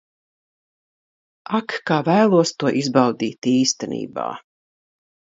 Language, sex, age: Latvian, female, 60-69